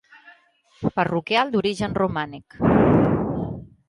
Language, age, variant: Catalan, under 19, Central